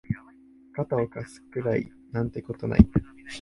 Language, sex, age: Japanese, male, 19-29